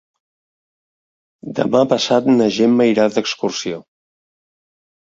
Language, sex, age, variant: Catalan, male, 50-59, Central